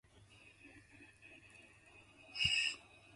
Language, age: English, 19-29